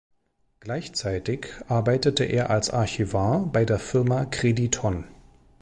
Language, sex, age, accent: German, male, 40-49, Deutschland Deutsch